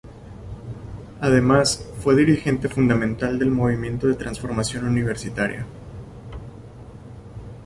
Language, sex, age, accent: Spanish, female, 30-39, México